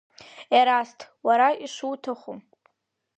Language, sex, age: Abkhazian, female, under 19